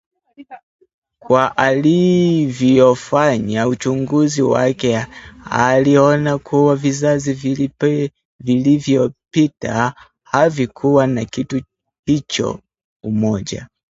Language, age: Swahili, 19-29